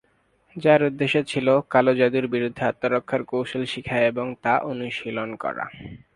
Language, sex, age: Bengali, male, 19-29